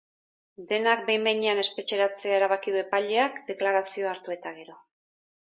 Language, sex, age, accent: Basque, female, 50-59, Erdialdekoa edo Nafarra (Gipuzkoa, Nafarroa)